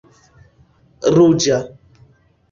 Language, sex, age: Esperanto, male, 19-29